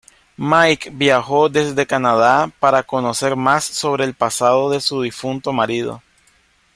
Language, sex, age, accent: Spanish, male, 19-29, América central